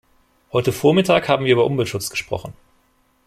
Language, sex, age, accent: German, male, 30-39, Deutschland Deutsch